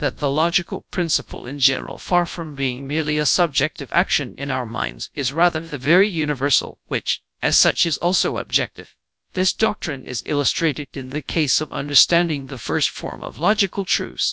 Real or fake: fake